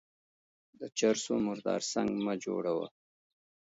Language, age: Pashto, 40-49